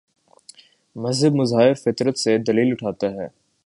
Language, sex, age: Urdu, male, 19-29